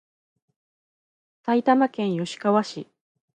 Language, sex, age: Japanese, female, 30-39